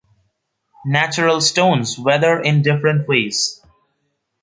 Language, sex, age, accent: English, male, under 19, India and South Asia (India, Pakistan, Sri Lanka)